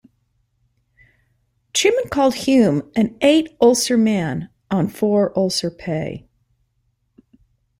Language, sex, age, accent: English, female, 50-59, United States English